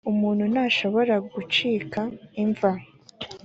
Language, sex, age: Kinyarwanda, female, 19-29